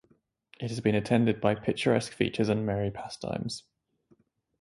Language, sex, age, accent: English, male, 19-29, England English